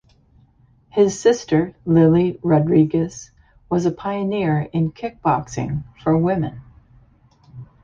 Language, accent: English, United States English